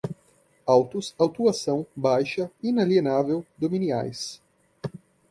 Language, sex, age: Portuguese, male, 30-39